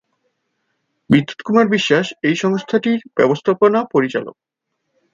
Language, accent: Bengali, Native